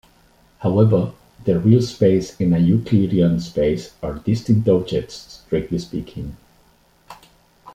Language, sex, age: English, male, 50-59